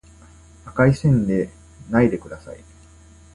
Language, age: Japanese, 30-39